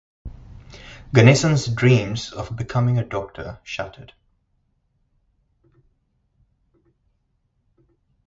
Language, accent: English, India and South Asia (India, Pakistan, Sri Lanka)